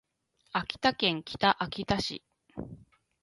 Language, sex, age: Japanese, female, 30-39